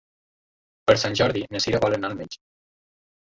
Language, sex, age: Catalan, male, under 19